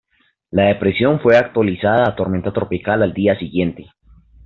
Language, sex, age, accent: Spanish, male, 19-29, Andino-Pacífico: Colombia, Perú, Ecuador, oeste de Bolivia y Venezuela andina